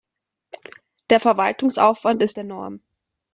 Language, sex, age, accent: German, female, under 19, Österreichisches Deutsch